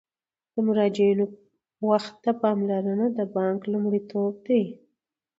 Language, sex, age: Pashto, female, 30-39